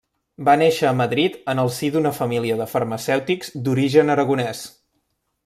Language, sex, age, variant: Catalan, male, 19-29, Central